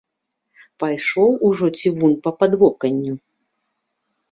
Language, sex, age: Belarusian, female, 40-49